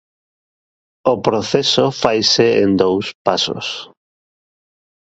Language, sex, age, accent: Galician, male, 50-59, Atlántico (seseo e gheada)